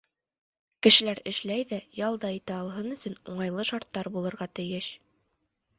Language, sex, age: Bashkir, female, 19-29